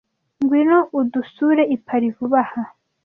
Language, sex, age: Kinyarwanda, female, 30-39